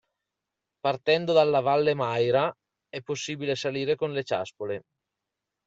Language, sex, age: Italian, male, 30-39